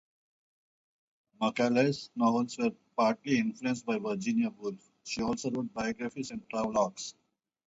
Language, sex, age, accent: English, male, 50-59, India and South Asia (India, Pakistan, Sri Lanka)